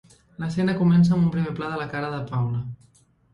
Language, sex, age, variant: Catalan, female, 30-39, Central